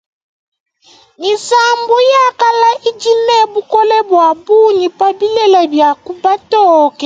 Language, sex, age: Luba-Lulua, female, 19-29